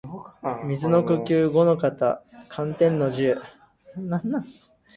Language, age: Japanese, under 19